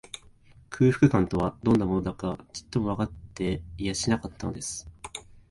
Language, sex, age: Japanese, male, 19-29